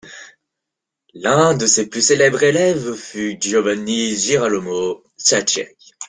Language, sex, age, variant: French, male, 19-29, Français de métropole